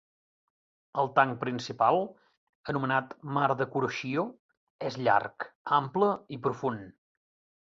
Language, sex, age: Catalan, male, 40-49